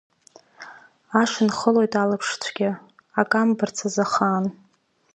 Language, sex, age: Abkhazian, female, 19-29